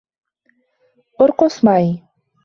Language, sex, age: Arabic, female, 19-29